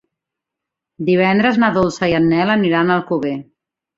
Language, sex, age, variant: Catalan, female, 40-49, Central